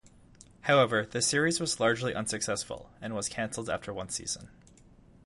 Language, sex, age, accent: English, male, 19-29, Canadian English